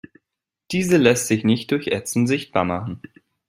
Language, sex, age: German, male, 19-29